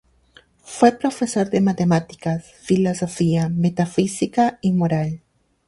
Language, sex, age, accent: Spanish, female, 19-29, Caribe: Cuba, Venezuela, Puerto Rico, República Dominicana, Panamá, Colombia caribeña, México caribeño, Costa del golfo de México